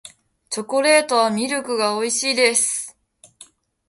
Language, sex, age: Japanese, female, under 19